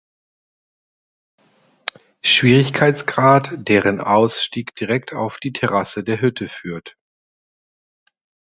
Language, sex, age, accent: German, male, 40-49, Deutschland Deutsch